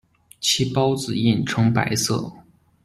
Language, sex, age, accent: Chinese, male, 19-29, 出生地：黑龙江省